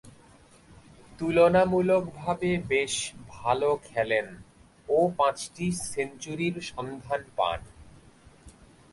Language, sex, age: Bengali, male, 19-29